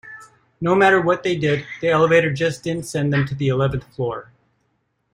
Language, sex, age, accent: English, male, 40-49, United States English